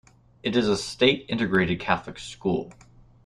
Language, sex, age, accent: English, male, 30-39, United States English